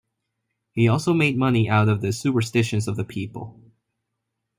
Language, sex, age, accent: English, male, 19-29, United States English